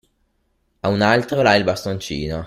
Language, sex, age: Italian, male, under 19